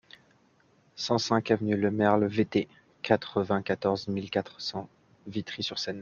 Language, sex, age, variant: French, male, 19-29, Français de métropole